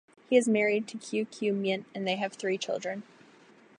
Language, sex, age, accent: English, female, under 19, United States English